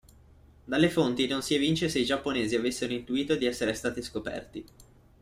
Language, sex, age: Italian, male, 19-29